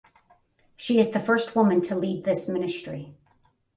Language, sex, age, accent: English, female, 50-59, United States English